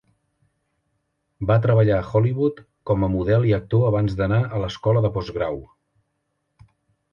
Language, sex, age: Catalan, male, 50-59